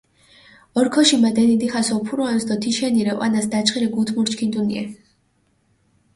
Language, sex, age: Mingrelian, female, 19-29